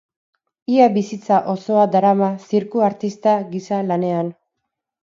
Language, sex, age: Basque, female, 30-39